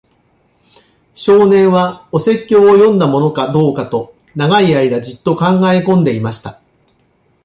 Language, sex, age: Japanese, male, 50-59